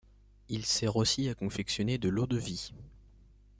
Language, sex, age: French, male, under 19